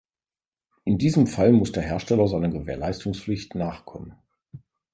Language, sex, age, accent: German, male, 40-49, Deutschland Deutsch